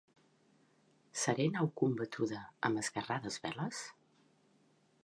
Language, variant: Catalan, Central